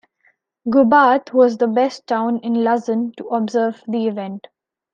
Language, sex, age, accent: English, female, 19-29, India and South Asia (India, Pakistan, Sri Lanka)